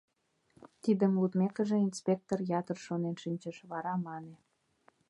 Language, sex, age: Mari, male, 19-29